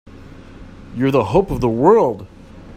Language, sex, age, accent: English, male, 30-39, United States English